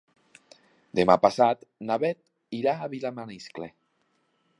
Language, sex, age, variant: Catalan, male, 19-29, Nord-Occidental